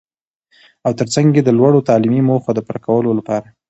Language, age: Pashto, 19-29